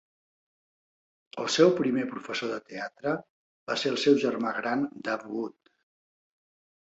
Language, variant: Catalan, Central